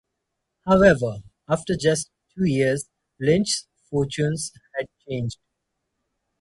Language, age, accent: English, 30-39, United States English; India and South Asia (India, Pakistan, Sri Lanka)